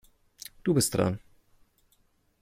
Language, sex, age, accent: German, male, 19-29, Deutschland Deutsch